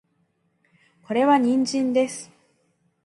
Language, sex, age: Japanese, female, 30-39